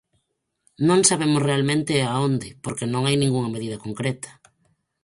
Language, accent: Galician, Normativo (estándar)